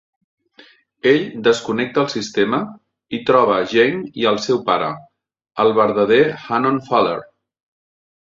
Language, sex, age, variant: Catalan, male, 40-49, Central